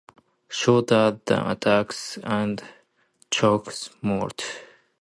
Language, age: English, 19-29